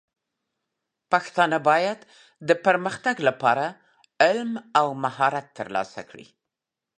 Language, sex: Pashto, female